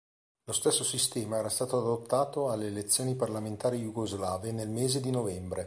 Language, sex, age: Italian, male, 40-49